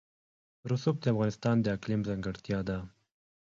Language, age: Pashto, 19-29